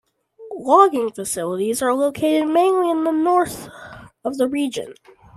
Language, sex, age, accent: English, male, under 19, United States English